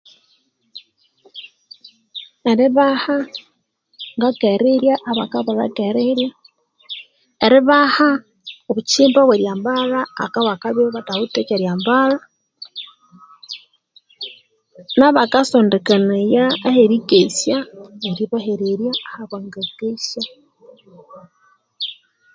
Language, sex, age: Konzo, female, 40-49